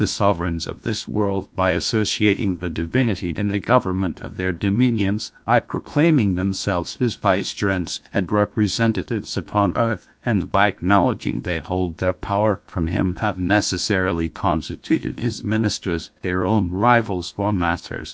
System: TTS, GlowTTS